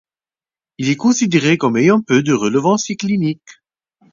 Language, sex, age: French, male, 19-29